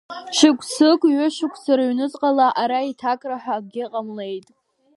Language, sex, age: Abkhazian, female, under 19